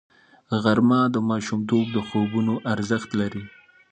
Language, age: Pashto, 19-29